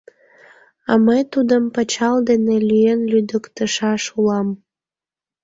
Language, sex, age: Mari, female, 19-29